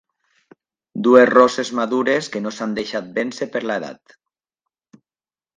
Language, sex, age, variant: Catalan, male, 40-49, Nord-Occidental